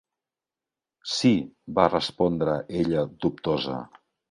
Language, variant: Catalan, Central